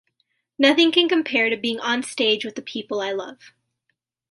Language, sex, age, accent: English, female, under 19, United States English